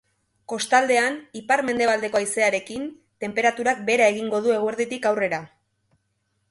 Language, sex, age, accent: Basque, female, 19-29, Erdialdekoa edo Nafarra (Gipuzkoa, Nafarroa)